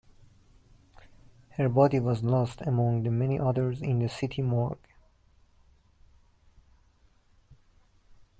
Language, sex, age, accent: English, male, 19-29, United States English